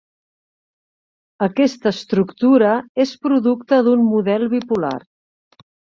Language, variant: Catalan, Central